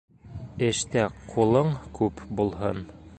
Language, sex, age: Bashkir, male, 30-39